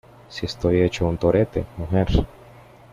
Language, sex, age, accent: Spanish, male, 30-39, Caribe: Cuba, Venezuela, Puerto Rico, República Dominicana, Panamá, Colombia caribeña, México caribeño, Costa del golfo de México